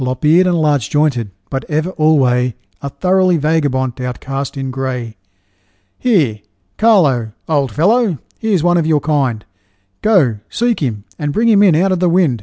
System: none